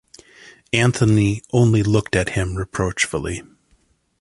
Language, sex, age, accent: English, male, 40-49, United States English